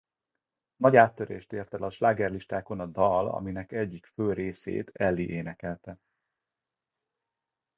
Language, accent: Hungarian, budapesti